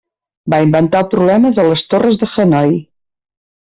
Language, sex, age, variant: Catalan, female, 50-59, Septentrional